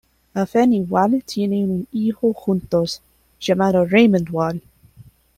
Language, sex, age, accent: Spanish, female, 19-29, España: Centro-Sur peninsular (Madrid, Toledo, Castilla-La Mancha)